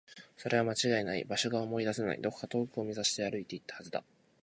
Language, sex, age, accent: Japanese, male, 19-29, 東京